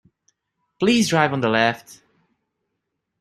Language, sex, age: English, male, 19-29